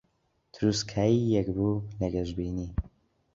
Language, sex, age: Central Kurdish, male, 19-29